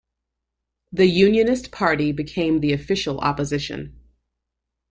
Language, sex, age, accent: English, female, 30-39, United States English